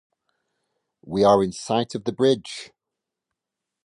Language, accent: English, England English